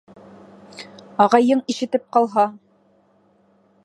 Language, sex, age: Bashkir, female, 19-29